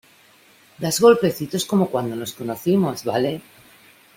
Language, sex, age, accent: Spanish, female, 40-49, España: Norte peninsular (Asturias, Castilla y León, Cantabria, País Vasco, Navarra, Aragón, La Rioja, Guadalajara, Cuenca)